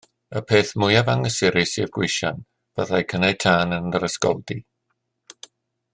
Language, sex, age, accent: Welsh, male, 60-69, Y Deyrnas Unedig Cymraeg